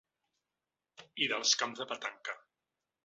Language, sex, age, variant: Catalan, male, 40-49, Central